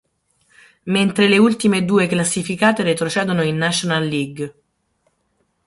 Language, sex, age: Italian, male, 30-39